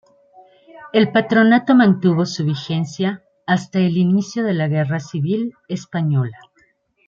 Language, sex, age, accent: Spanish, female, 50-59, México